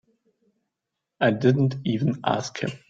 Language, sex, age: English, male, 19-29